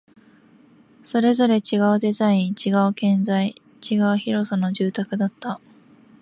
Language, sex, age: Japanese, female, 19-29